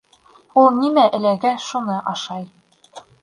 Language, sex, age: Bashkir, female, 19-29